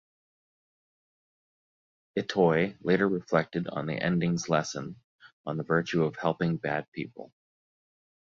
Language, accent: English, United States English